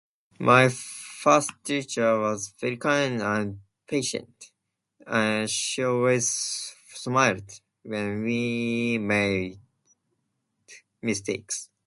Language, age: English, 19-29